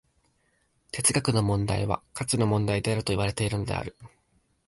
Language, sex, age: Japanese, male, 19-29